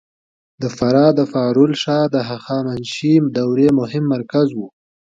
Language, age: Pashto, 19-29